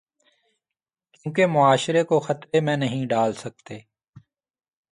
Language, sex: Urdu, male